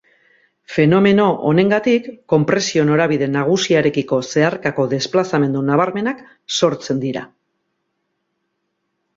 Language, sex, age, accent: Basque, female, 40-49, Mendebalekoa (Araba, Bizkaia, Gipuzkoako mendebaleko herri batzuk)